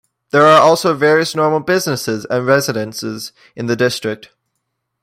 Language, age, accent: English, under 19, Canadian English